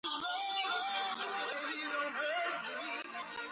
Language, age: Georgian, 90+